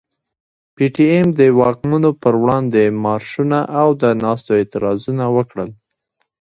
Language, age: Pashto, 19-29